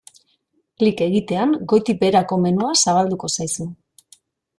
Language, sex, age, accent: Basque, female, 40-49, Mendebalekoa (Araba, Bizkaia, Gipuzkoako mendebaleko herri batzuk)